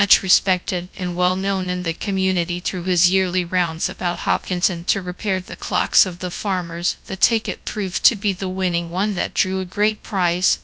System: TTS, GradTTS